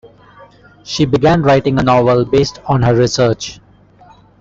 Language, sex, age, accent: English, male, 19-29, India and South Asia (India, Pakistan, Sri Lanka)